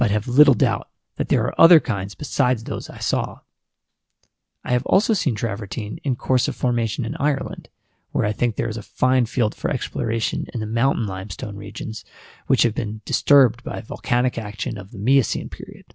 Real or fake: real